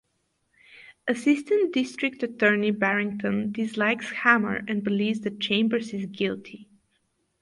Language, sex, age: English, female, 19-29